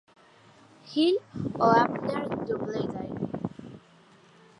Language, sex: Spanish, female